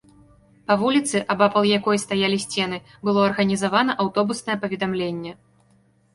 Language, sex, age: Belarusian, female, 19-29